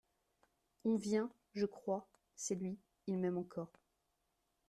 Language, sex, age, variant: French, female, 19-29, Français de métropole